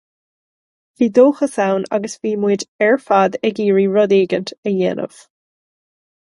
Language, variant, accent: Irish, Gaeilge na Mumhan, Cainteoir líofa, ní ó dhúchas